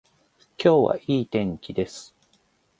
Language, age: Japanese, 40-49